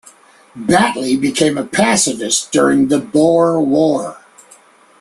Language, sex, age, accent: English, male, 50-59, United States English